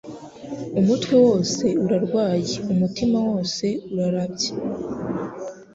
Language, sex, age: Kinyarwanda, female, under 19